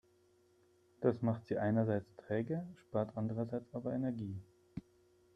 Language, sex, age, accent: German, male, 30-39, Deutschland Deutsch